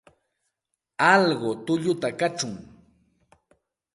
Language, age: Santa Ana de Tusi Pasco Quechua, 40-49